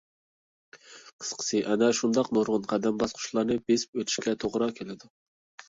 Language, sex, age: Uyghur, male, 30-39